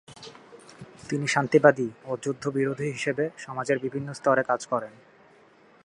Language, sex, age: Bengali, male, 19-29